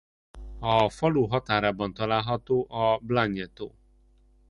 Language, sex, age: Hungarian, male, 30-39